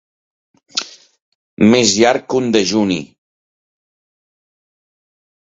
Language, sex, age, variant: Catalan, male, 40-49, Central